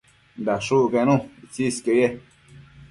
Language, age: Matsés, 19-29